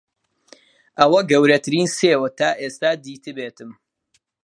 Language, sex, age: Central Kurdish, male, 19-29